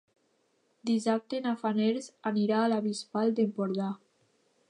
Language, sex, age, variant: Catalan, female, under 19, Alacantí